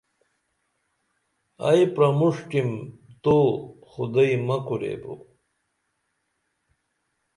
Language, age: Dameli, 40-49